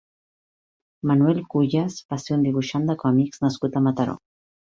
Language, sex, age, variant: Catalan, female, 40-49, Central